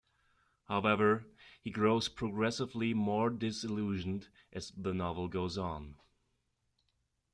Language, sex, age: English, male, 30-39